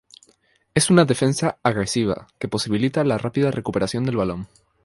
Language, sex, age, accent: Spanish, male, 19-29, España: Islas Canarias